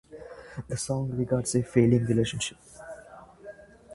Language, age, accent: English, 19-29, India and South Asia (India, Pakistan, Sri Lanka)